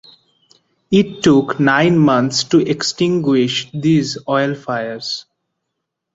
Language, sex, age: English, male, 19-29